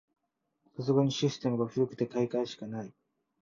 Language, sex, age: Japanese, male, 19-29